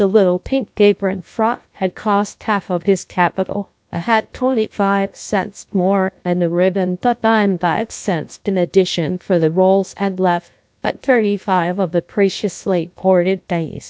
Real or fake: fake